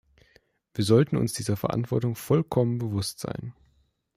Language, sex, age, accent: German, male, 19-29, Deutschland Deutsch